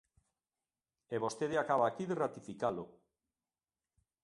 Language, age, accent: Galician, 60-69, Oriental (común en zona oriental)